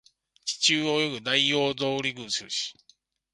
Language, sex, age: Japanese, male, 50-59